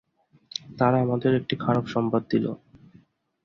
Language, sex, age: Bengali, male, 19-29